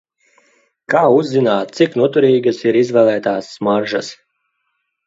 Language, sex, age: Latvian, male, 30-39